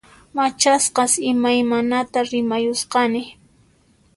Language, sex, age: Puno Quechua, female, 19-29